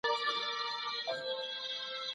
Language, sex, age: Pashto, female, 19-29